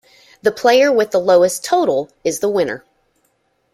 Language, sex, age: English, female, 30-39